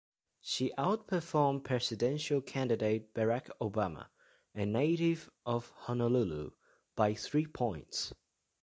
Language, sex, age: English, male, under 19